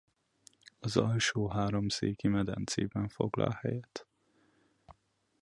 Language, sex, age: Hungarian, male, under 19